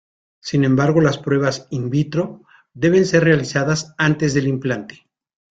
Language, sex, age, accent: Spanish, male, 50-59, México